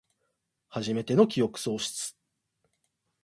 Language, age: Japanese, 19-29